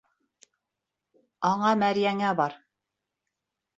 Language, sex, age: Bashkir, female, 40-49